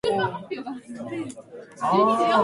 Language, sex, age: Japanese, female, 19-29